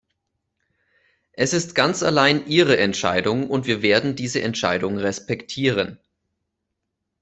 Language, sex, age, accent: German, male, 30-39, Deutschland Deutsch